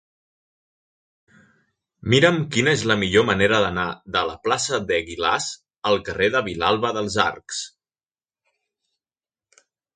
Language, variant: Catalan, Central